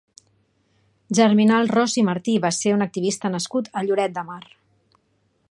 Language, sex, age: Catalan, female, 40-49